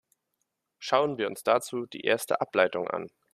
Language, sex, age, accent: German, male, 19-29, Deutschland Deutsch